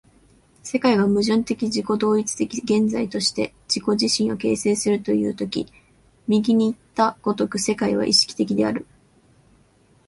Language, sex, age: Japanese, female, 19-29